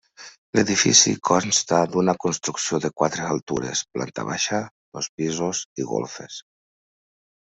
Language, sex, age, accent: Catalan, male, 50-59, valencià